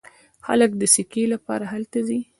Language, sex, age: Pashto, female, 19-29